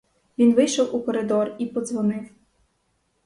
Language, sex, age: Ukrainian, female, 19-29